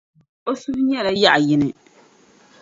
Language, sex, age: Dagbani, female, 30-39